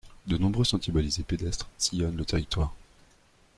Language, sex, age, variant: French, male, 19-29, Français de métropole